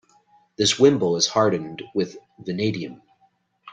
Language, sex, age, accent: English, male, 40-49, United States English